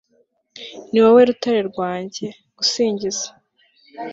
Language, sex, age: Kinyarwanda, female, 19-29